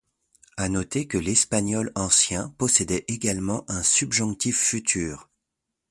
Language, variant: French, Français de métropole